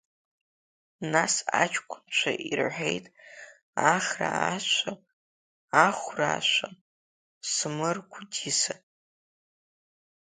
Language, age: Abkhazian, under 19